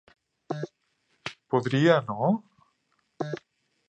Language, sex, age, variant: Catalan, male, 60-69, Central